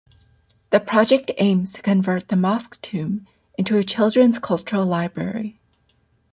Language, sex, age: English, female, 19-29